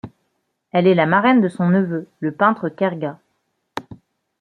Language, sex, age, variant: French, female, 30-39, Français de métropole